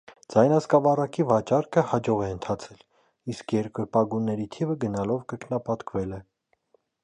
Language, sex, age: Armenian, male, 19-29